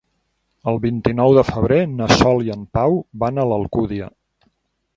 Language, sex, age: Catalan, male, 40-49